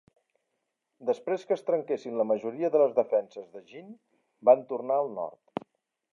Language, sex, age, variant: Catalan, male, 50-59, Central